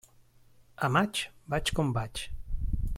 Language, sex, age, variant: Catalan, male, 40-49, Central